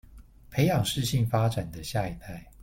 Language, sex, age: Chinese, male, 30-39